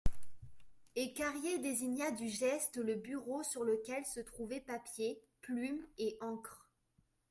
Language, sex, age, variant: French, male, 30-39, Français de métropole